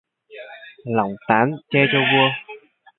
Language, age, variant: Vietnamese, 19-29, Hà Nội